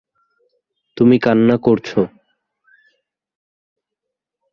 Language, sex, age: Bengali, male, 19-29